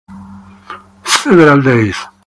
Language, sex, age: English, male, 60-69